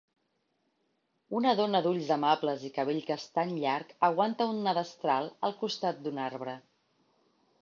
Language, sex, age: Catalan, female, 40-49